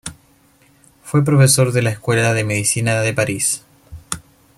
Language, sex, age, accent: Spanish, male, 30-39, Chileno: Chile, Cuyo